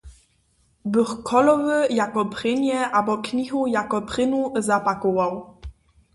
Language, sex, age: Upper Sorbian, female, under 19